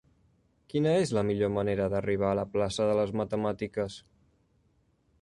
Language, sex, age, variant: Catalan, male, 19-29, Central